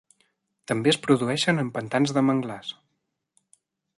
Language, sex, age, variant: Catalan, male, 19-29, Central